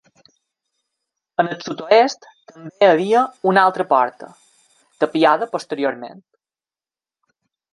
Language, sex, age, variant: Catalan, male, 19-29, Balear